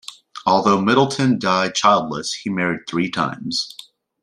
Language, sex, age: English, male, 19-29